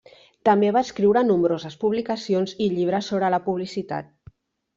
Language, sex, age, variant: Catalan, female, 40-49, Central